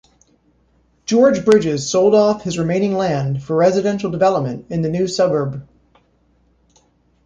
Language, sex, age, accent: English, male, 30-39, United States English